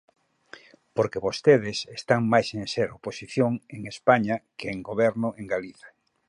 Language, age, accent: Galician, 50-59, Central (gheada)